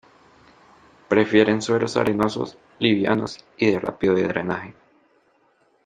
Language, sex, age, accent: Spanish, male, 19-29, Andino-Pacífico: Colombia, Perú, Ecuador, oeste de Bolivia y Venezuela andina